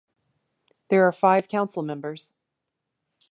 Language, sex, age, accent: English, female, 30-39, United States English